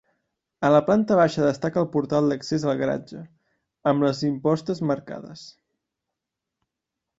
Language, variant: Catalan, Central